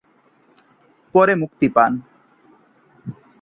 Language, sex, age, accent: Bengali, male, 19-29, প্রমিত